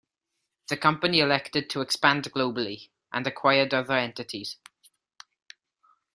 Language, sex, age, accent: English, male, under 19, Welsh English